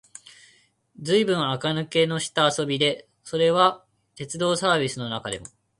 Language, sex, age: Japanese, male, 19-29